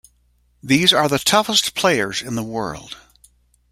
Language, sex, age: English, male, 60-69